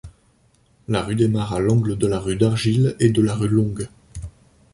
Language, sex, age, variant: French, male, 30-39, Français de métropole